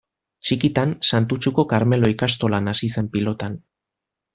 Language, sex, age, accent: Basque, male, 30-39, Mendebalekoa (Araba, Bizkaia, Gipuzkoako mendebaleko herri batzuk)